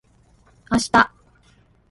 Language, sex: Japanese, female